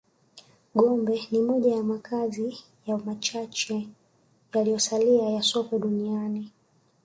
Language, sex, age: Swahili, female, 19-29